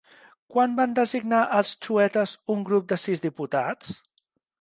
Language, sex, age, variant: Catalan, male, 19-29, Central